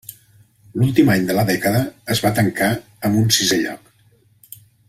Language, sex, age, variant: Catalan, male, 40-49, Central